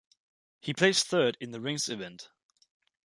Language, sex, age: English, male, under 19